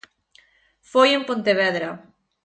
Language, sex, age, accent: Galician, female, 19-29, Atlántico (seseo e gheada)